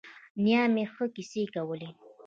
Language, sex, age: Pashto, female, 19-29